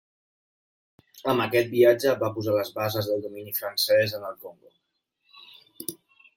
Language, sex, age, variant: Catalan, male, 30-39, Septentrional